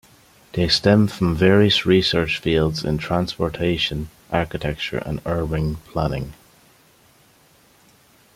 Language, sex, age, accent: English, male, 30-39, Irish English